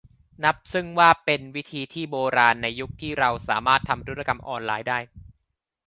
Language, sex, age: Thai, male, 19-29